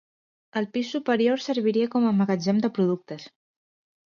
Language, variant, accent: Catalan, Central, central